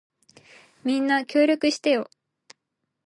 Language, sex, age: Japanese, female, 19-29